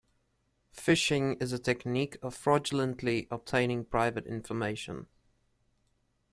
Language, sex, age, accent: English, male, 19-29, Southern African (South Africa, Zimbabwe, Namibia)